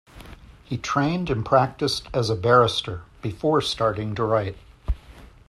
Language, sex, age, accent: English, male, 50-59, United States English